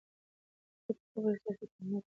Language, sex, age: Pashto, female, 19-29